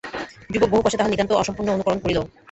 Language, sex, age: Bengali, female, 30-39